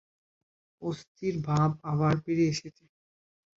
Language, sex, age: Bengali, male, 19-29